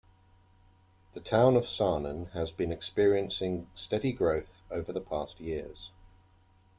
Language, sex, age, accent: English, male, 40-49, England English